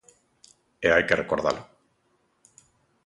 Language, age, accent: Galician, 50-59, Atlántico (seseo e gheada)